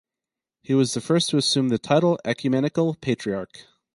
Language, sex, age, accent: English, male, 30-39, United States English